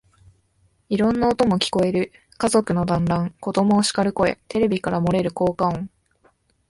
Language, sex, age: Japanese, female, 19-29